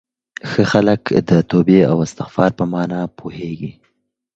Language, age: Pashto, 19-29